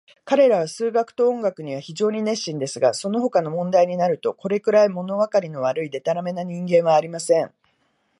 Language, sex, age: Japanese, female, 50-59